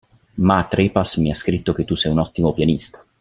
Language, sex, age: Italian, male, 30-39